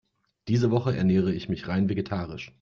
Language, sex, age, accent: German, male, 40-49, Deutschland Deutsch